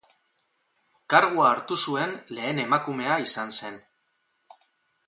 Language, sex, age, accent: Basque, male, 40-49, Mendebalekoa (Araba, Bizkaia, Gipuzkoako mendebaleko herri batzuk)